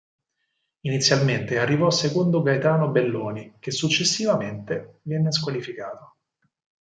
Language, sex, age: Italian, male, 30-39